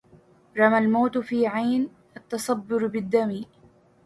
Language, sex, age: Arabic, female, 19-29